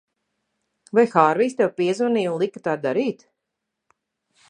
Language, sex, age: Latvian, female, 40-49